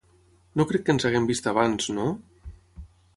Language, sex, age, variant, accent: Catalan, male, 40-49, Tortosí, nord-occidental; Tortosí